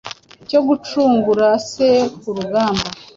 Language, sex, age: Kinyarwanda, female, 50-59